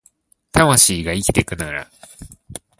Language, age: Japanese, 19-29